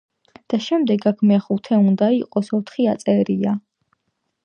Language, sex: Georgian, female